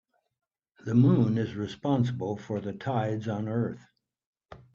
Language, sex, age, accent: English, male, 60-69, United States English